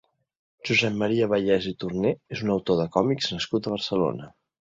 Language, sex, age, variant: Catalan, male, 30-39, Central